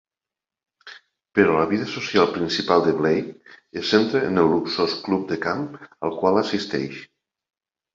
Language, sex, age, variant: Catalan, male, 50-59, Septentrional